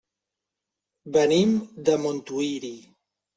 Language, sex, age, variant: Catalan, male, 30-39, Central